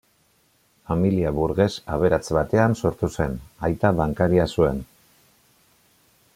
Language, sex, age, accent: Basque, male, 40-49, Mendebalekoa (Araba, Bizkaia, Gipuzkoako mendebaleko herri batzuk)